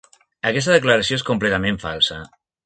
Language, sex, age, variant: Catalan, male, 60-69, Nord-Occidental